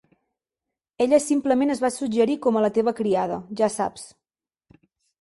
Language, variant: Catalan, Central